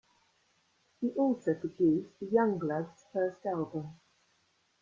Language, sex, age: English, female, 60-69